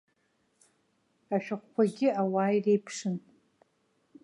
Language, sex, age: Abkhazian, female, 50-59